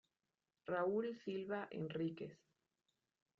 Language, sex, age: Spanish, female, 19-29